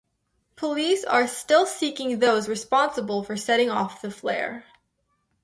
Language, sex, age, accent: English, female, under 19, United States English